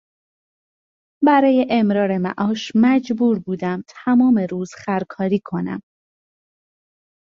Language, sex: Persian, female